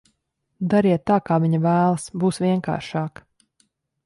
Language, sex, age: Latvian, female, 30-39